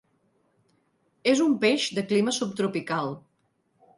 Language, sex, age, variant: Catalan, female, 40-49, Central